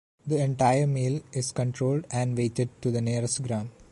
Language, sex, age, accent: English, male, under 19, India and South Asia (India, Pakistan, Sri Lanka)